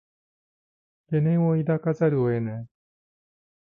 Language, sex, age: Japanese, male, 60-69